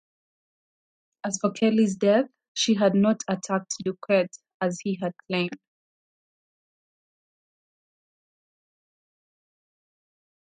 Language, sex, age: English, female, 19-29